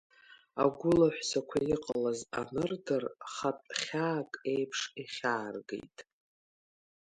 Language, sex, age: Abkhazian, female, 50-59